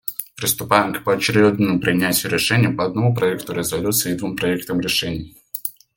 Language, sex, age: Russian, male, under 19